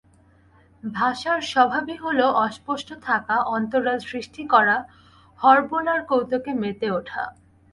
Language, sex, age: Bengali, female, 19-29